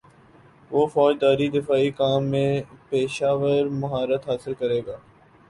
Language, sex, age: Urdu, male, 19-29